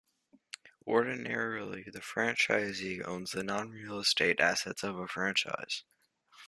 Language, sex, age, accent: English, male, under 19, United States English